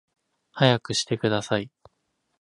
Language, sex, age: Japanese, male, 19-29